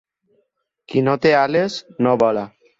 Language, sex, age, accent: Catalan, male, under 19, valencià